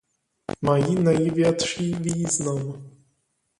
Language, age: Czech, 30-39